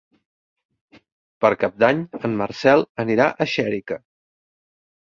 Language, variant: Catalan, Central